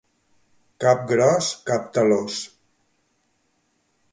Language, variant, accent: Catalan, Central, Barceloní